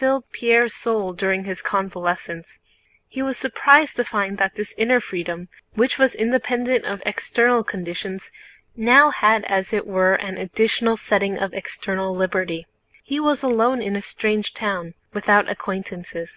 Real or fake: real